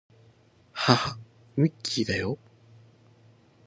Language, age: Japanese, 19-29